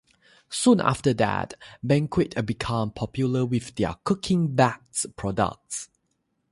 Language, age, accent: English, 19-29, United States English; Malaysian English